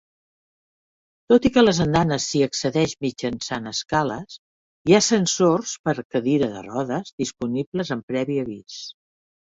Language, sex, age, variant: Catalan, female, 60-69, Central